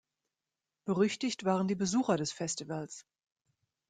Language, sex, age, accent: German, female, 40-49, Deutschland Deutsch